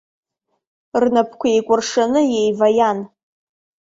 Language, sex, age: Abkhazian, female, 19-29